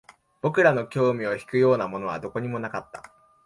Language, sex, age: Japanese, male, 19-29